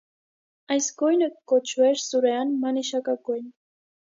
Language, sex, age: Armenian, female, 19-29